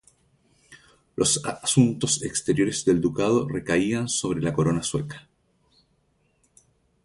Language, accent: Spanish, Chileno: Chile, Cuyo